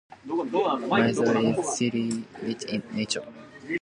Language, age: English, under 19